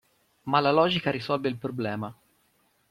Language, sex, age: Italian, male, 30-39